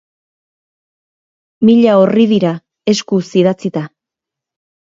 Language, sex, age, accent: Basque, female, 40-49, Erdialdekoa edo Nafarra (Gipuzkoa, Nafarroa)